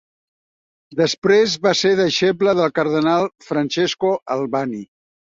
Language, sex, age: Catalan, male, 70-79